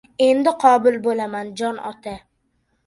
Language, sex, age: Uzbek, male, 19-29